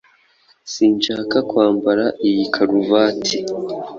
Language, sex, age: Kinyarwanda, male, 19-29